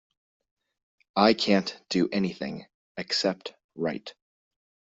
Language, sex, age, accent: English, male, 30-39, United States English